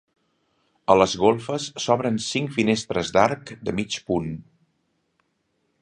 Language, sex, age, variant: Catalan, male, 50-59, Central